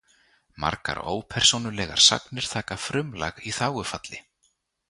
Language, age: Icelandic, 30-39